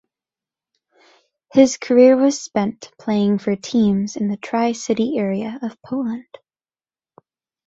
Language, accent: English, United States English